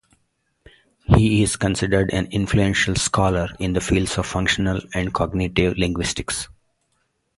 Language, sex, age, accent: English, male, 40-49, India and South Asia (India, Pakistan, Sri Lanka)